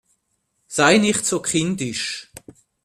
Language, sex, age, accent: German, male, 40-49, Schweizerdeutsch